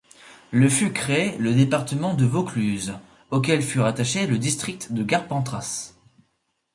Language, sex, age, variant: French, male, 19-29, Français de métropole